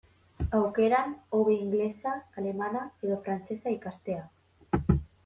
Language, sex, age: Basque, female, 19-29